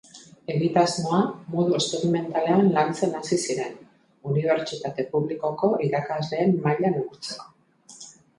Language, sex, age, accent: Basque, female, 19-29, Mendebalekoa (Araba, Bizkaia, Gipuzkoako mendebaleko herri batzuk)